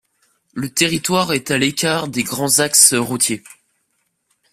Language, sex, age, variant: French, male, under 19, Français de métropole